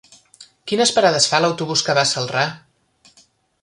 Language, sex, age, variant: Catalan, female, 40-49, Central